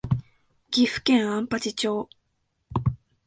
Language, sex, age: Japanese, female, under 19